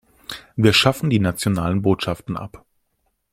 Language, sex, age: German, male, 19-29